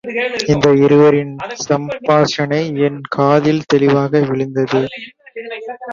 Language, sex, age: Tamil, male, 19-29